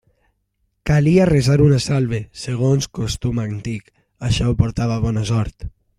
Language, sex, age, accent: Catalan, male, under 19, valencià